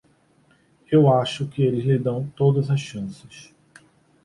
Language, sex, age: Portuguese, male, 30-39